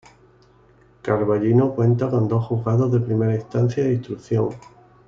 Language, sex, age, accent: Spanish, male, 30-39, España: Sur peninsular (Andalucia, Extremadura, Murcia)